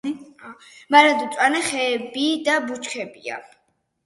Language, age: Georgian, 40-49